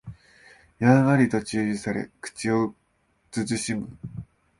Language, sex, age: Japanese, male, 19-29